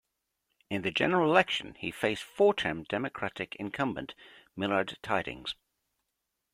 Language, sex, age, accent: English, male, 60-69, Irish English